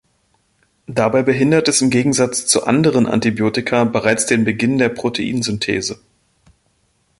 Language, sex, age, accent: German, male, 30-39, Deutschland Deutsch